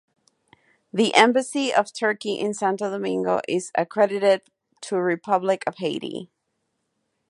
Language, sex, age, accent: English, male, under 19, United States English